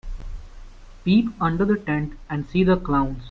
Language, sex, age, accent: English, male, 19-29, India and South Asia (India, Pakistan, Sri Lanka)